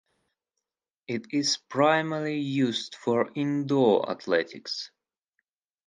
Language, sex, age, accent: English, male, 19-29, Russian